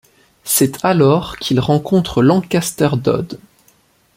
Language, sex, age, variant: French, male, 19-29, Français de métropole